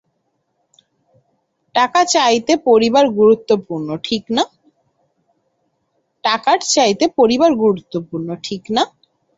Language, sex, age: Bengali, female, 19-29